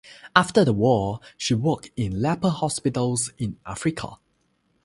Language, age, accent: English, 19-29, United States English; Malaysian English